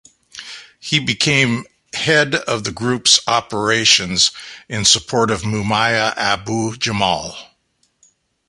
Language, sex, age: English, male, 60-69